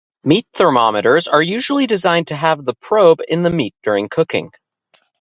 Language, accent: English, United States English